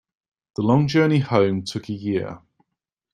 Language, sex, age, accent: English, male, 30-39, England English